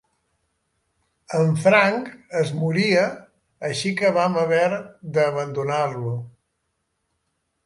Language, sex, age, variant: Catalan, male, 70-79, Central